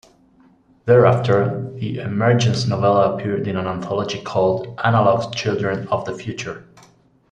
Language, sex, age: English, male, 30-39